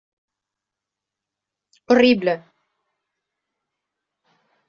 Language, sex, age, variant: Catalan, female, 40-49, Septentrional